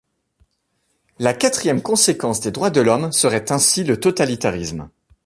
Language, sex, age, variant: French, male, 30-39, Français de métropole